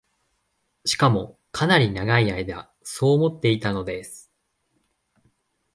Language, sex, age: Japanese, male, 19-29